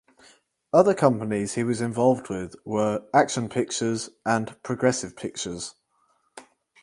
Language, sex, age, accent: English, male, 19-29, England English